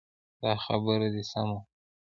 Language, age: Pashto, 19-29